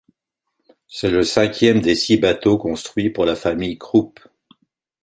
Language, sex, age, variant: French, male, 60-69, Français de métropole